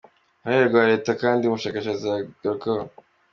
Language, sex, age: Kinyarwanda, male, under 19